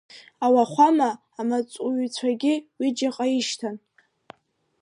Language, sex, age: Abkhazian, female, under 19